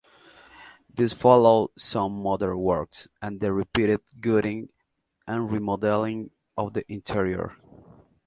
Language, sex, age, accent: English, male, 30-39, United States English